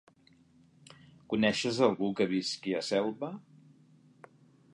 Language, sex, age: Catalan, male, 50-59